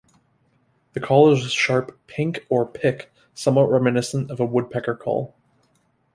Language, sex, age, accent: English, male, 30-39, United States English